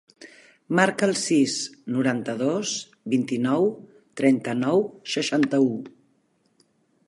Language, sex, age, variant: Catalan, female, 50-59, Central